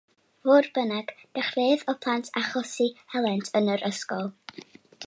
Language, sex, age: Welsh, female, under 19